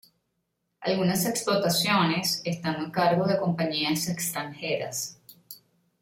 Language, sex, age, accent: Spanish, female, 40-49, Caribe: Cuba, Venezuela, Puerto Rico, República Dominicana, Panamá, Colombia caribeña, México caribeño, Costa del golfo de México